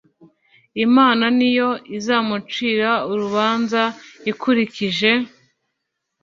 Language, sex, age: Kinyarwanda, female, 19-29